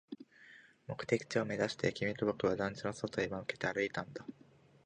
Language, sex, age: Japanese, male, 19-29